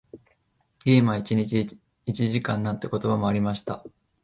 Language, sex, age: Japanese, male, 19-29